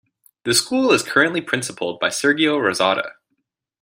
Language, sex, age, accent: English, male, 19-29, Canadian English